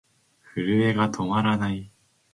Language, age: Japanese, under 19